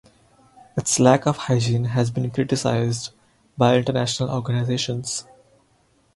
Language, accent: English, India and South Asia (India, Pakistan, Sri Lanka)